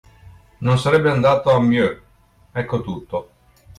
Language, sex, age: Italian, male, 50-59